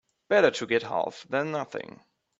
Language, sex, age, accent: English, male, 19-29, United States English